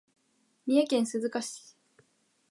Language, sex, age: Japanese, female, 19-29